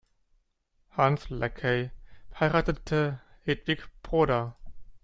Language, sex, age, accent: German, male, 30-39, Deutschland Deutsch